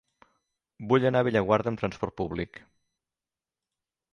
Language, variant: Catalan, Central